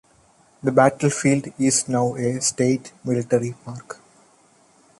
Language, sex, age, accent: English, male, 19-29, India and South Asia (India, Pakistan, Sri Lanka)